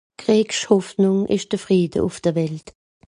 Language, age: Swiss German, 50-59